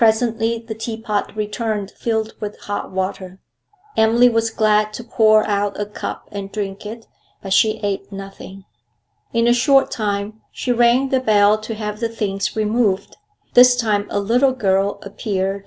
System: none